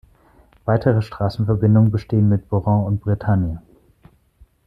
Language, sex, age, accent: German, male, 30-39, Deutschland Deutsch